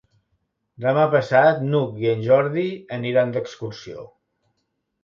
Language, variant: Catalan, Central